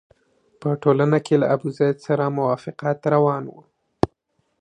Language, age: Pashto, 19-29